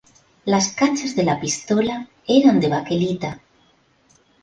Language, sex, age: Spanish, female, 50-59